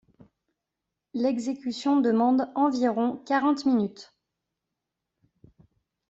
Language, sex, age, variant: French, female, 30-39, Français de métropole